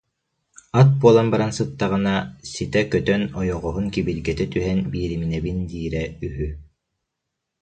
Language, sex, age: Yakut, male, 19-29